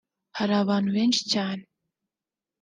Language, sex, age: Kinyarwanda, female, under 19